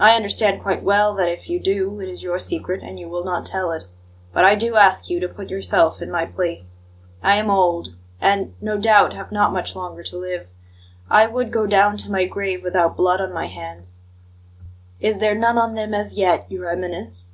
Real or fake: real